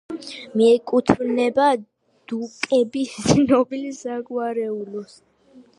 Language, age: Georgian, under 19